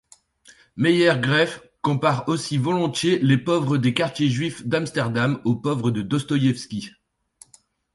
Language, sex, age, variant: French, male, 30-39, Français de métropole